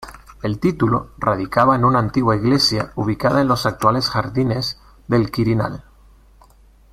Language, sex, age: Spanish, male, 40-49